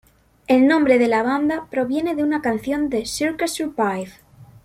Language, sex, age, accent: Spanish, female, under 19, España: Norte peninsular (Asturias, Castilla y León, Cantabria, País Vasco, Navarra, Aragón, La Rioja, Guadalajara, Cuenca)